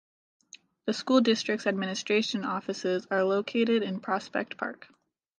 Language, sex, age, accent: English, female, 19-29, United States English